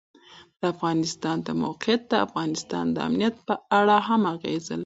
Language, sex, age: Pashto, female, 19-29